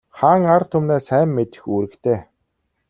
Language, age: Mongolian, 90+